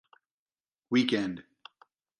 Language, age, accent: English, 50-59, United States English